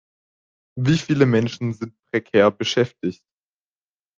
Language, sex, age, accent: German, male, under 19, Deutschland Deutsch